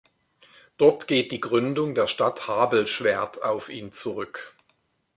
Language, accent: German, Deutschland Deutsch